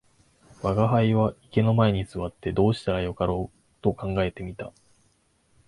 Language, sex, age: Japanese, male, 19-29